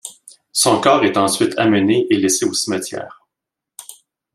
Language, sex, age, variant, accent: French, male, 40-49, Français d'Amérique du Nord, Français du Canada